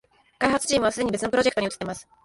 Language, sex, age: Japanese, female, under 19